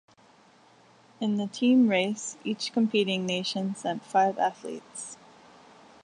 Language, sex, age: English, female, 40-49